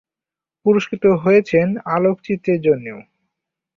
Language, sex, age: Bengali, male, under 19